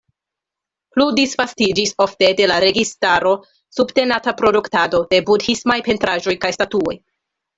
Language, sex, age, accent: Esperanto, female, 19-29, Internacia